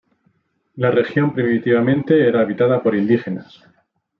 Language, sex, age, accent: Spanish, male, 40-49, España: Centro-Sur peninsular (Madrid, Toledo, Castilla-La Mancha)